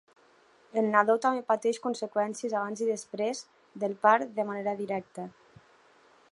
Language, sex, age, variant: Catalan, female, 19-29, Nord-Occidental